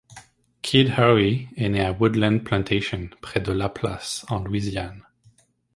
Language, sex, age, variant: French, male, 19-29, Français de métropole